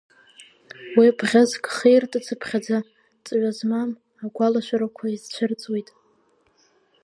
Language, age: Abkhazian, under 19